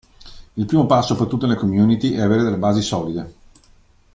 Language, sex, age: Italian, male, 40-49